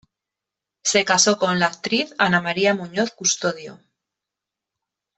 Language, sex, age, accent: Spanish, female, 50-59, España: Centro-Sur peninsular (Madrid, Toledo, Castilla-La Mancha)